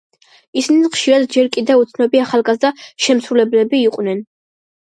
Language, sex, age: Georgian, female, under 19